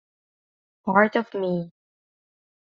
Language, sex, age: Italian, female, 19-29